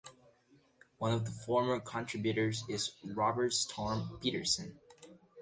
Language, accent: English, United States English